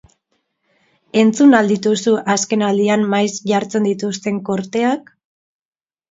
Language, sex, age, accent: Basque, male, 19-29, Mendebalekoa (Araba, Bizkaia, Gipuzkoako mendebaleko herri batzuk)